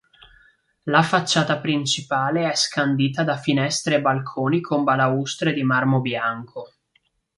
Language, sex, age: Italian, male, 19-29